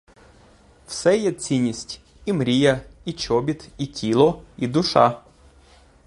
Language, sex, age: Ukrainian, male, 30-39